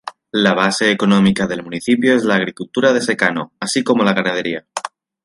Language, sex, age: Spanish, male, 19-29